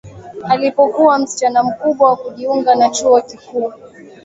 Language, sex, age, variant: Swahili, female, 19-29, Kiswahili Sanifu (EA)